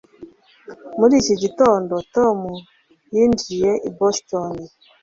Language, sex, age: Kinyarwanda, female, 30-39